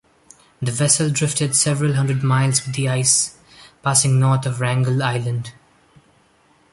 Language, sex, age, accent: English, male, 19-29, India and South Asia (India, Pakistan, Sri Lanka)